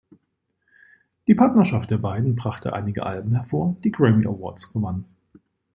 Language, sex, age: German, male, 30-39